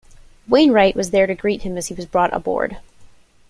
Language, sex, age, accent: English, female, 19-29, United States English